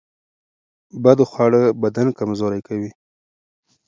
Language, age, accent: Pashto, 30-39, پکتیا ولایت، احمدزی